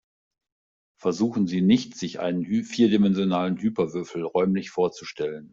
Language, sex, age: German, male, 50-59